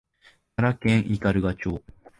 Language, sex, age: Japanese, male, 19-29